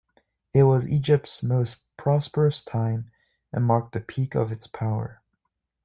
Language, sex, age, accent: English, male, 19-29, Canadian English